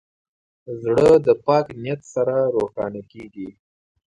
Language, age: Pashto, 19-29